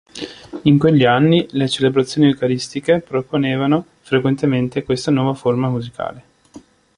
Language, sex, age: Italian, male, 19-29